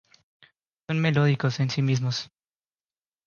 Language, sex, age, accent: Spanish, male, 19-29, Andino-Pacífico: Colombia, Perú, Ecuador, oeste de Bolivia y Venezuela andina